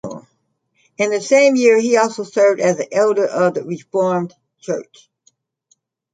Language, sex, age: English, female, 60-69